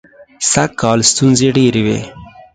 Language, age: Pashto, 30-39